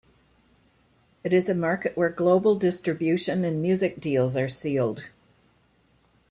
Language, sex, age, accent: English, female, 60-69, Canadian English